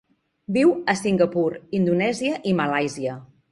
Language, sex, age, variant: Catalan, female, 40-49, Central